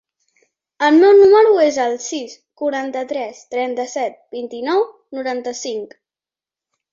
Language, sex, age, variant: Catalan, female, 50-59, Central